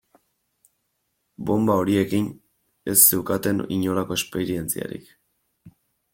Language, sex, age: Basque, male, 19-29